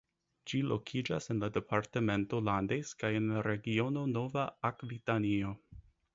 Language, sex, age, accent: Esperanto, male, 19-29, Internacia